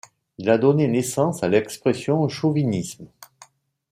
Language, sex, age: French, male, 50-59